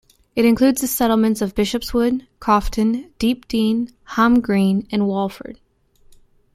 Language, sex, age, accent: English, female, 19-29, United States English